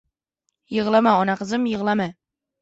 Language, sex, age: Uzbek, male, under 19